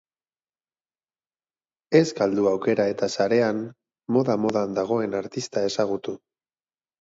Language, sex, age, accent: Basque, male, 30-39, Batua